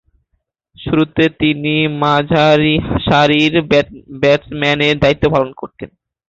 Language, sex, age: Bengali, male, under 19